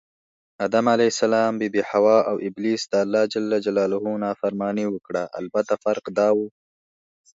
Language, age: Pashto, 19-29